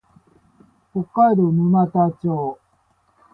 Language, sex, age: Japanese, male, 40-49